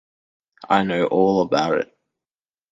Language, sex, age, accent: English, male, 19-29, Australian English